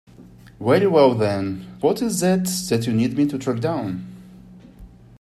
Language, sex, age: English, male, 30-39